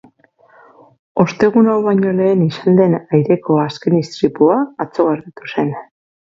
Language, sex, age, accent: Basque, female, 50-59, Erdialdekoa edo Nafarra (Gipuzkoa, Nafarroa)